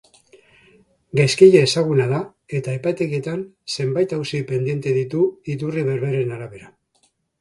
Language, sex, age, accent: Basque, male, 50-59, Mendebalekoa (Araba, Bizkaia, Gipuzkoako mendebaleko herri batzuk)